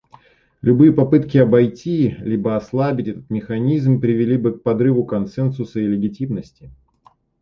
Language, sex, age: Russian, male, 30-39